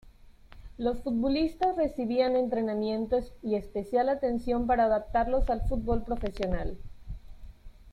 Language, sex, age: Spanish, female, 19-29